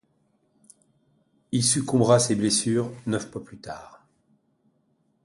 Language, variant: French, Français de métropole